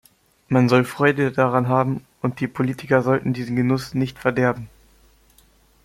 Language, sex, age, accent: German, male, under 19, Deutschland Deutsch